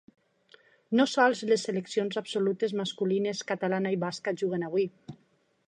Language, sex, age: Catalan, female, 50-59